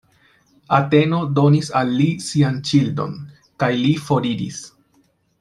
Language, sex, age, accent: Esperanto, male, 19-29, Internacia